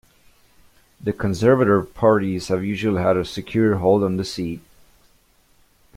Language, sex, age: English, male, under 19